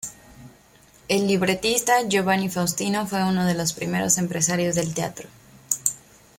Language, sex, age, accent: Spanish, female, 19-29, México